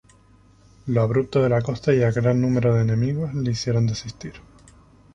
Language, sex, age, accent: Spanish, male, 19-29, España: Islas Canarias